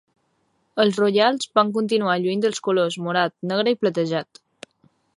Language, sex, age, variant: Catalan, female, 19-29, Balear